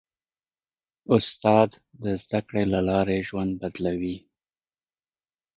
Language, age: Pashto, 30-39